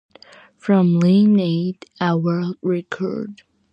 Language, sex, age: English, female, under 19